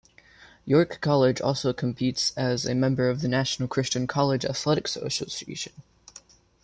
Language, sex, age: English, male, under 19